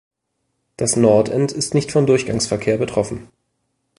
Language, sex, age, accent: German, male, 19-29, Deutschland Deutsch